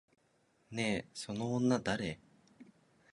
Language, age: Japanese, 19-29